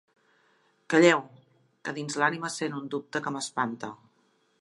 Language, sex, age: Catalan, female, 40-49